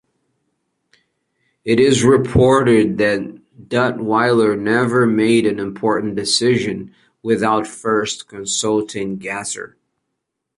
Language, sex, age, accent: English, male, 40-49, United States English